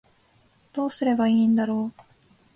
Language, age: Japanese, 19-29